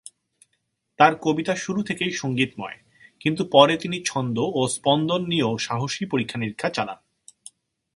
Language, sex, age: Bengali, male, 30-39